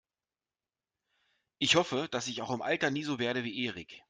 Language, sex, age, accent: German, male, 40-49, Deutschland Deutsch